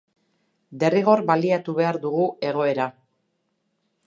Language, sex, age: Basque, female, 50-59